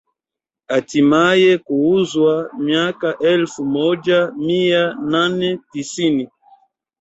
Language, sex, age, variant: Swahili, male, 40-49, Kiswahili cha Bara ya Tanzania